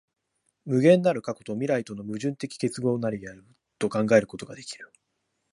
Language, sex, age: Japanese, male, 19-29